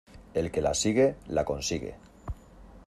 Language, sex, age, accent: Spanish, male, 40-49, España: Norte peninsular (Asturias, Castilla y León, Cantabria, País Vasco, Navarra, Aragón, La Rioja, Guadalajara, Cuenca)